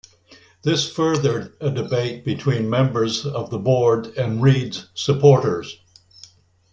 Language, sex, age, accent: English, male, 80-89, Canadian English